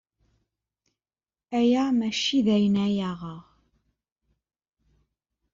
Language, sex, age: Kabyle, female, 30-39